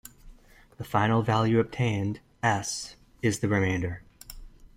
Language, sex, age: English, male, 19-29